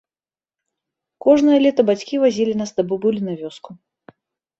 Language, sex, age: Belarusian, female, 30-39